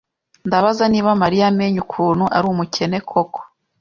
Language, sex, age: Kinyarwanda, female, 19-29